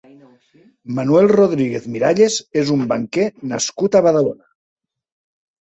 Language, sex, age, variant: Catalan, male, 40-49, Central